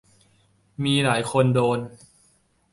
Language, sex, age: Thai, male, 19-29